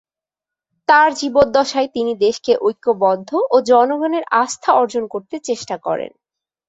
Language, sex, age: Bengali, female, 19-29